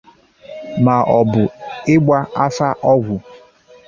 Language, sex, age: Igbo, male, 30-39